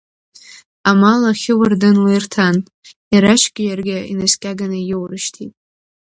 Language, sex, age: Abkhazian, female, under 19